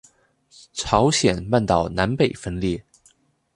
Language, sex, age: Chinese, male, 19-29